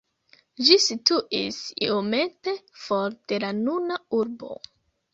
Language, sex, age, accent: Esperanto, female, 19-29, Internacia